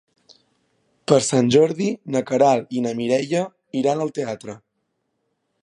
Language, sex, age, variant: Catalan, male, 19-29, Central